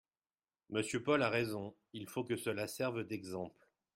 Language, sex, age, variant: French, male, 40-49, Français de métropole